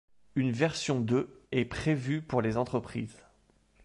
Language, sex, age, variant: French, male, 30-39, Français de métropole